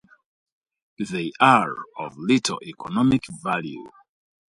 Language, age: English, 40-49